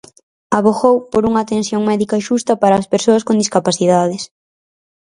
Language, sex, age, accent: Galician, female, under 19, Atlántico (seseo e gheada)